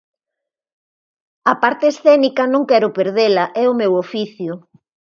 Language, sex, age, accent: Galician, female, 40-49, Normativo (estándar)